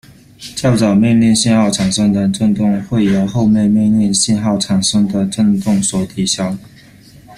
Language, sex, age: Chinese, male, 19-29